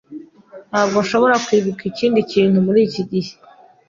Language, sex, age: Kinyarwanda, female, 40-49